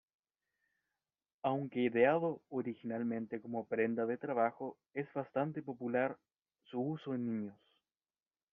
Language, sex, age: Spanish, male, 30-39